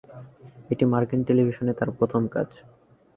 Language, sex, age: Bengali, male, 19-29